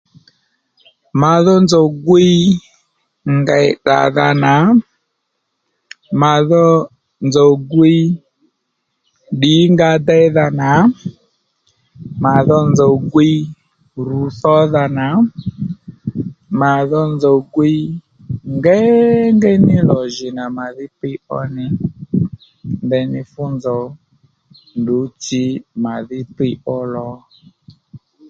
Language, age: Lendu, 40-49